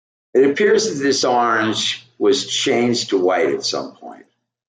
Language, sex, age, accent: English, male, 60-69, United States English